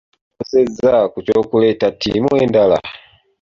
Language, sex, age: Ganda, male, 19-29